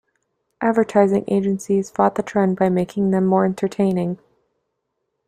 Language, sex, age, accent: English, female, 19-29, United States English